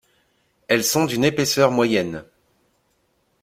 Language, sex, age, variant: French, male, 30-39, Français de métropole